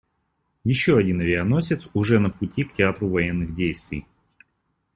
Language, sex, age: Russian, male, 19-29